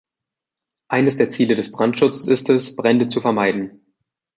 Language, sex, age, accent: German, male, 19-29, Deutschland Deutsch